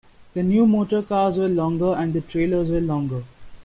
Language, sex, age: English, male, 19-29